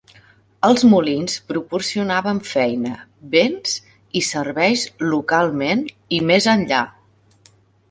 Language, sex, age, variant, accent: Catalan, female, 40-49, Central, central